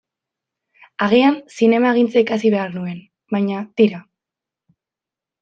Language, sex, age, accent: Basque, female, 19-29, Mendebalekoa (Araba, Bizkaia, Gipuzkoako mendebaleko herri batzuk)